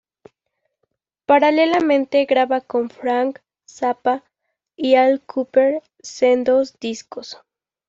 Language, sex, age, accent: Spanish, female, 19-29, México